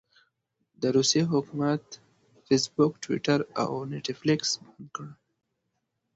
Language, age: Pashto, 19-29